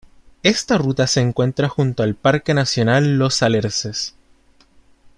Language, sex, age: Spanish, male, 19-29